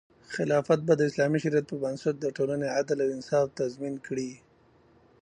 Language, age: Pashto, 30-39